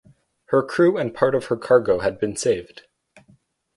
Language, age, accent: English, 19-29, United States English